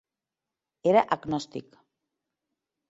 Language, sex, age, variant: Catalan, female, 40-49, Central